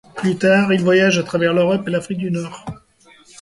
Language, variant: French, Français de métropole